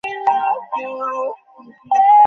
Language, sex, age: Bengali, male, 40-49